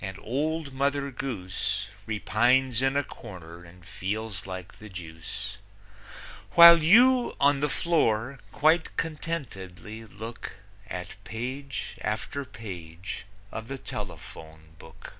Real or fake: real